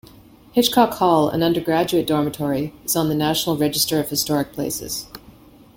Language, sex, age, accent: English, female, 50-59, Canadian English